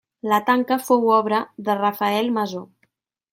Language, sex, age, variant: Catalan, female, 19-29, Central